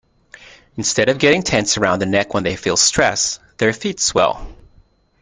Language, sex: English, male